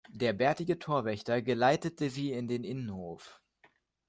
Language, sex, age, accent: German, male, under 19, Deutschland Deutsch